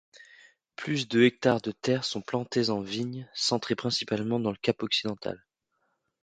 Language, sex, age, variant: French, male, 30-39, Français de métropole